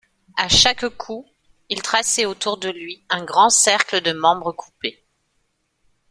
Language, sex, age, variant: French, female, 40-49, Français de métropole